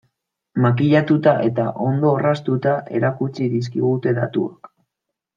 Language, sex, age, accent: Basque, male, 19-29, Mendebalekoa (Araba, Bizkaia, Gipuzkoako mendebaleko herri batzuk)